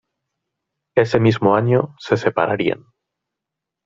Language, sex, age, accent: Spanish, male, 30-39, España: Centro-Sur peninsular (Madrid, Toledo, Castilla-La Mancha)